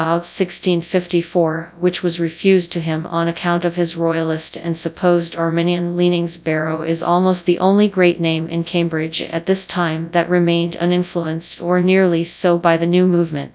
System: TTS, FastPitch